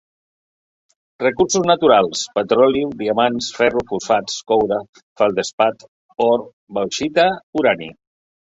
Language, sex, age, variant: Catalan, male, 60-69, Central